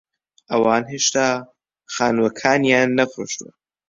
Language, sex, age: Central Kurdish, male, 19-29